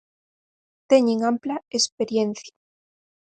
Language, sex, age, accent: Galician, female, 19-29, Central (gheada)